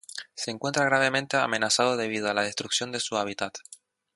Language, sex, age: Spanish, male, 19-29